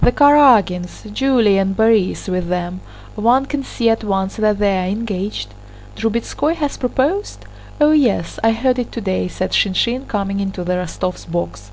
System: none